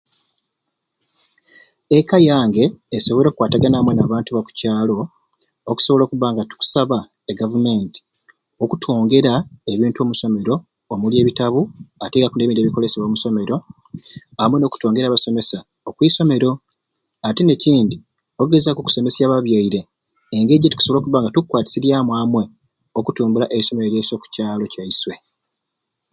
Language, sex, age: Ruuli, male, 30-39